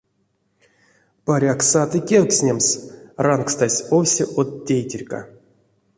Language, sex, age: Erzya, male, 30-39